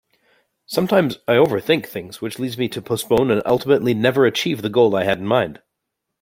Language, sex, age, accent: English, male, 40-49, Canadian English